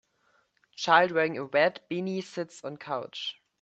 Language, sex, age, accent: English, male, 19-29, United States English